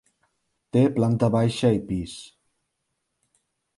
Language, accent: Catalan, valencià